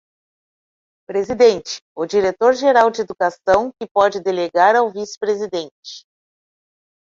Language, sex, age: Portuguese, female, 50-59